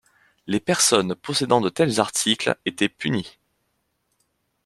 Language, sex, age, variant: French, male, 30-39, Français de métropole